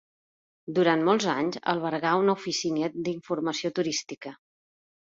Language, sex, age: Catalan, female, 40-49